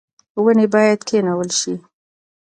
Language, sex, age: Pashto, female, 30-39